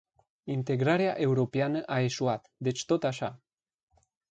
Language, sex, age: Romanian, male, 19-29